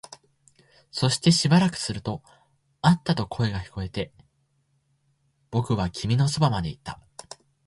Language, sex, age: Japanese, male, 19-29